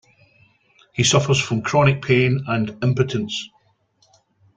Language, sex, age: English, male, 50-59